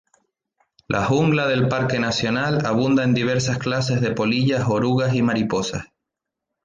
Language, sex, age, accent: Spanish, male, 19-29, España: Islas Canarias